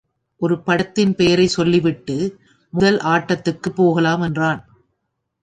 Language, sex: Tamil, female